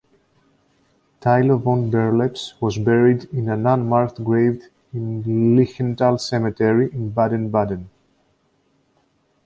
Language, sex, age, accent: English, male, 30-39, United States English